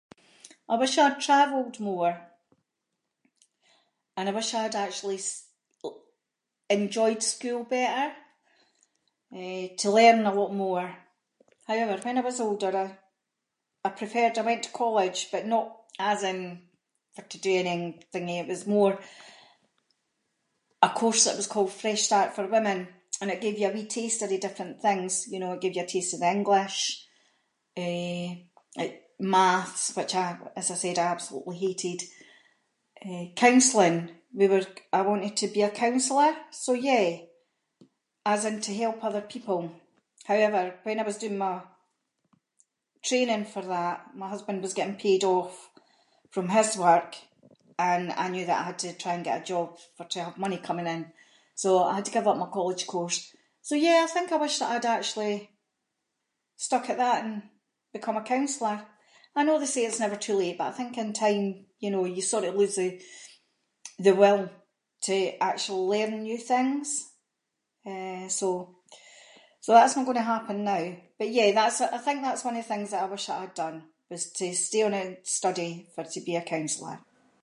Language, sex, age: Scots, female, 50-59